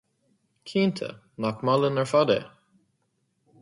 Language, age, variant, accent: Irish, 19-29, Gaeilge na Mumhan, Cainteoir líofa, ní ó dhúchas